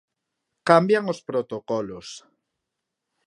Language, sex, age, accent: Galician, male, 30-39, Normativo (estándar)